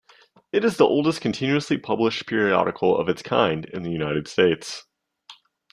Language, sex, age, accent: English, male, 30-39, United States English